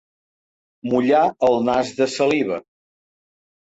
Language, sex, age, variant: Catalan, male, 60-69, Central